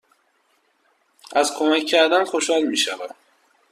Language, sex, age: Persian, male, 19-29